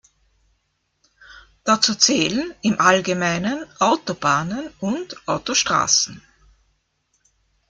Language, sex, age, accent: German, female, 50-59, Österreichisches Deutsch